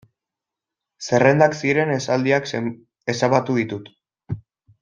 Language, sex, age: Basque, male, 19-29